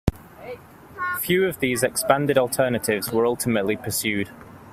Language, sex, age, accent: English, male, 19-29, England English